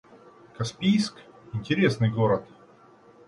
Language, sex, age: Russian, male, 40-49